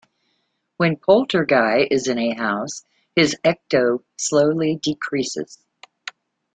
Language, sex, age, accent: English, female, 60-69, United States English